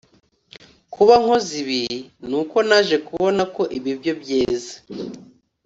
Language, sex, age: Kinyarwanda, male, 30-39